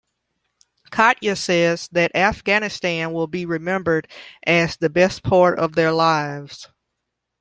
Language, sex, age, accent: English, female, 30-39, United States English